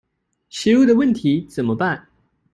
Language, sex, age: Chinese, male, 19-29